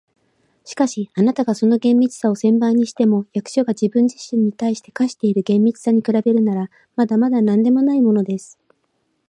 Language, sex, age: Japanese, female, 40-49